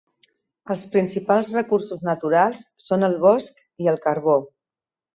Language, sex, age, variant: Catalan, female, 40-49, Central